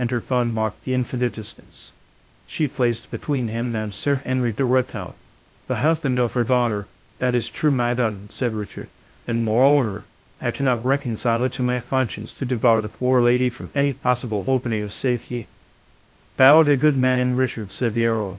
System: TTS, VITS